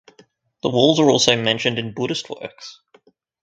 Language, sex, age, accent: English, male, 19-29, Australian English